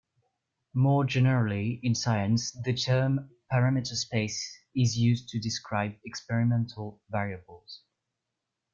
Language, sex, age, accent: English, male, 19-29, England English